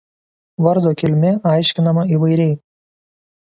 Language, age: Lithuanian, 19-29